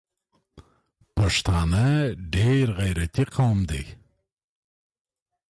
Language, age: Pashto, 50-59